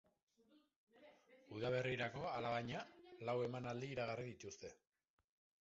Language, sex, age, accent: Basque, female, 30-39, Mendebalekoa (Araba, Bizkaia, Gipuzkoako mendebaleko herri batzuk)